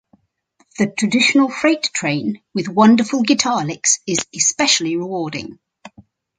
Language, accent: English, England English